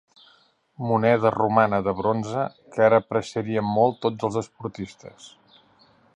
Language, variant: Catalan, Central